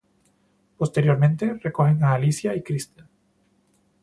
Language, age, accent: Spanish, 19-29, Andino-Pacífico: Colombia, Perú, Ecuador, oeste de Bolivia y Venezuela andina